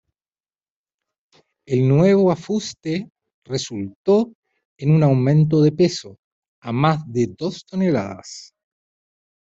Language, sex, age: Spanish, male, 50-59